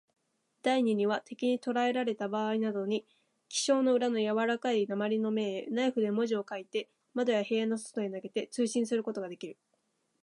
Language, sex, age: Japanese, female, 19-29